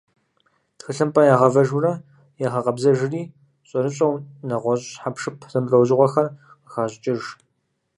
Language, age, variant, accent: Kabardian, 19-29, Адыгэбзэ (Къэбэрдей, Кирил, псоми зэдай), Джылэхъстэней (Gilahsteney)